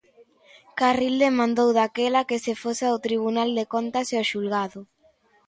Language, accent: Galician, Normativo (estándar)